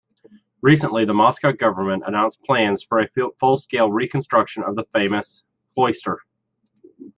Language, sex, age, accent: English, male, 30-39, United States English